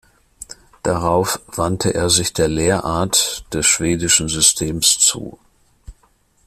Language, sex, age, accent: German, male, 50-59, Deutschland Deutsch